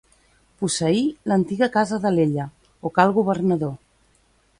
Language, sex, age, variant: Catalan, female, 40-49, Central